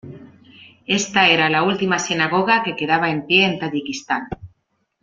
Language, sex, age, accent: Spanish, female, 30-39, España: Centro-Sur peninsular (Madrid, Toledo, Castilla-La Mancha)